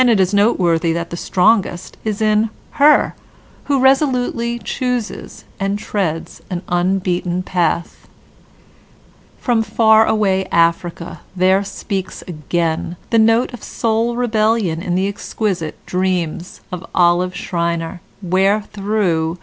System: none